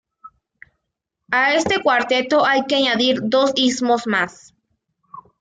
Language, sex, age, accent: Spanish, female, under 19, México